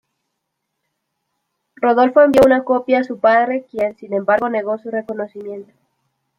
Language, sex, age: Spanish, female, 19-29